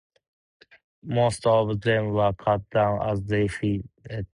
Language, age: English, 19-29